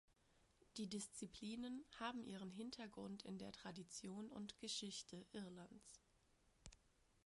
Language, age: German, 19-29